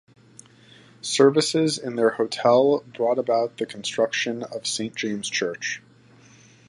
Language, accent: English, United States English